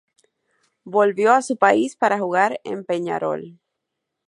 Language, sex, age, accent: Spanish, male, under 19, Caribe: Cuba, Venezuela, Puerto Rico, República Dominicana, Panamá, Colombia caribeña, México caribeño, Costa del golfo de México